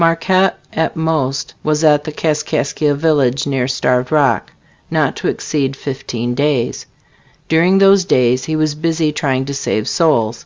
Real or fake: real